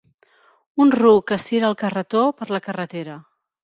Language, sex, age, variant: Catalan, female, 40-49, Central